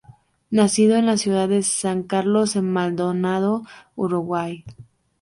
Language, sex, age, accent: Spanish, female, 19-29, México